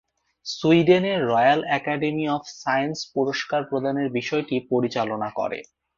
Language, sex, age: Bengali, male, 19-29